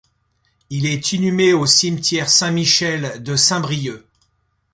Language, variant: French, Français de métropole